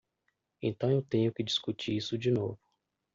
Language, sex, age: Portuguese, male, 30-39